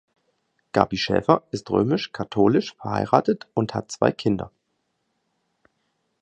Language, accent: German, Deutschland Deutsch